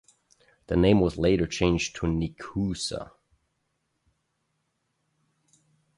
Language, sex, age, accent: English, male, 19-29, United States English